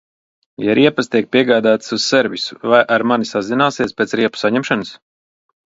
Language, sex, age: Latvian, male, 40-49